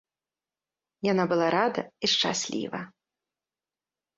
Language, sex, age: Belarusian, female, 30-39